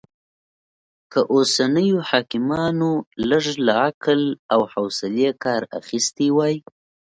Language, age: Pashto, 19-29